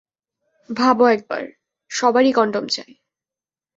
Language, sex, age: Bengali, female, 19-29